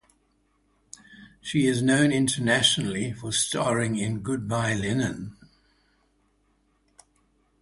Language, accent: English, Southern African (South Africa, Zimbabwe, Namibia)